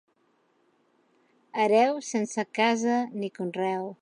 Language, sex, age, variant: Catalan, female, 40-49, Central